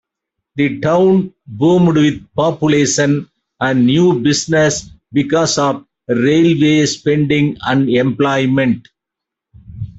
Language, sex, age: English, male, 60-69